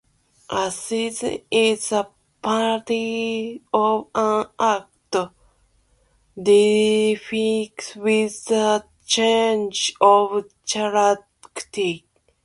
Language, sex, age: English, female, 30-39